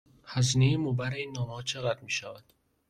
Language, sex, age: Persian, male, 19-29